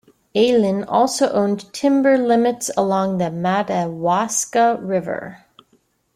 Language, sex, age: English, female, 50-59